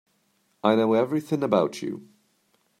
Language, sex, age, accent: English, male, 30-39, England English